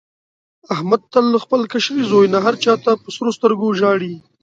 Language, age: Pashto, 19-29